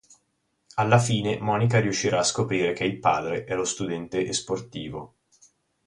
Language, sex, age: Italian, male, 30-39